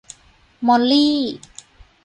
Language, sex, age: Thai, female, 30-39